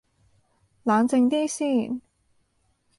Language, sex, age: Cantonese, female, 19-29